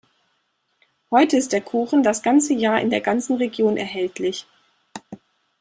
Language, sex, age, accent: German, female, 40-49, Deutschland Deutsch